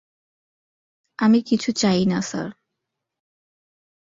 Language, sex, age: Bengali, female, 19-29